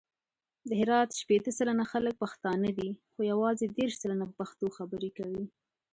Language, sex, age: Pashto, female, 19-29